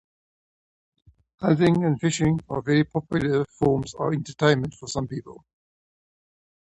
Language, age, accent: English, 50-59, Southern African (South Africa, Zimbabwe, Namibia)